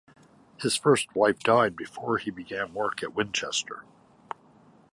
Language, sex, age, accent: English, male, 50-59, Canadian English